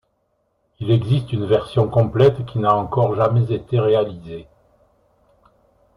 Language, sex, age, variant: French, male, 60-69, Français de métropole